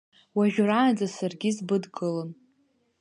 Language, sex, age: Abkhazian, female, under 19